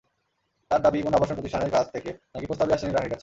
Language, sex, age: Bengali, male, 19-29